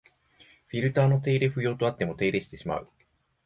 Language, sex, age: Japanese, male, 40-49